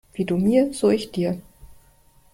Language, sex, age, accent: German, female, 50-59, Deutschland Deutsch